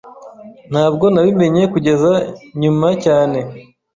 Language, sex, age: Kinyarwanda, male, 30-39